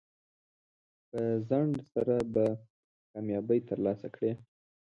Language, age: Pashto, 19-29